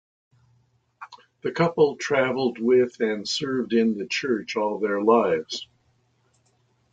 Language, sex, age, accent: English, male, 70-79, United States English